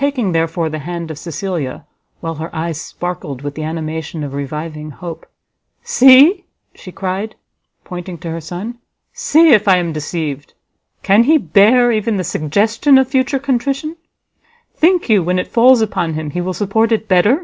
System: none